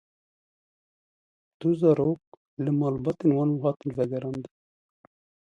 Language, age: Kurdish, 30-39